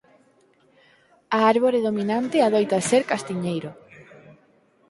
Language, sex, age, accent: Galician, female, under 19, Normativo (estándar)